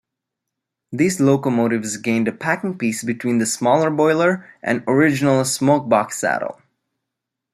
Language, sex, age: English, male, 50-59